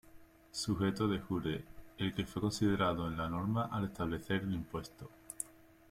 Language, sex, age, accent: Spanish, male, 30-39, España: Sur peninsular (Andalucia, Extremadura, Murcia)